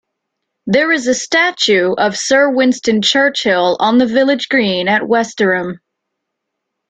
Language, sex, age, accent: English, female, 19-29, United States English